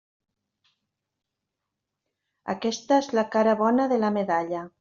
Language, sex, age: Catalan, female, 50-59